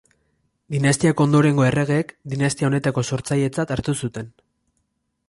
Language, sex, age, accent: Basque, male, 19-29, Erdialdekoa edo Nafarra (Gipuzkoa, Nafarroa)